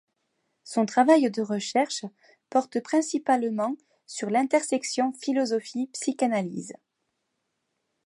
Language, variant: French, Français de métropole